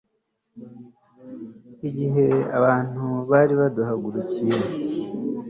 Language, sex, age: Kinyarwanda, male, 40-49